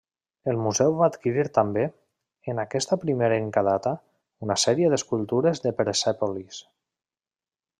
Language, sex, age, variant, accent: Catalan, male, 30-39, Valencià meridional, valencià